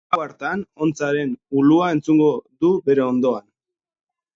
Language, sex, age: Basque, male, 30-39